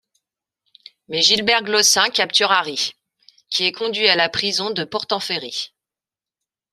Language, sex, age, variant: French, female, 40-49, Français de métropole